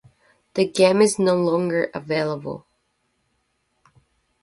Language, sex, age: English, female, 19-29